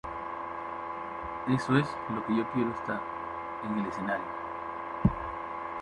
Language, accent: Spanish, Andino-Pacífico: Colombia, Perú, Ecuador, oeste de Bolivia y Venezuela andina